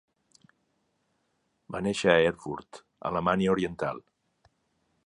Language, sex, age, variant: Catalan, male, 50-59, Balear